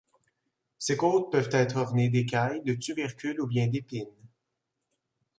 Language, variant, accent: French, Français d'Amérique du Nord, Français du Canada